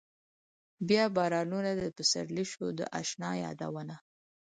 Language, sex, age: Pashto, female, 19-29